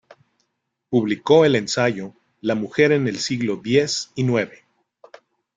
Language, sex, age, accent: Spanish, male, 30-39, México